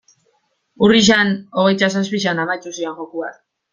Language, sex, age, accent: Basque, female, 30-39, Mendebalekoa (Araba, Bizkaia, Gipuzkoako mendebaleko herri batzuk)